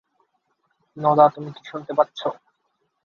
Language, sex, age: Bengali, male, 19-29